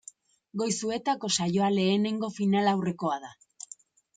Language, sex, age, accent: Basque, female, 19-29, Erdialdekoa edo Nafarra (Gipuzkoa, Nafarroa)